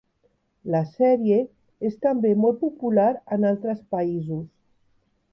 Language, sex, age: Catalan, female, 50-59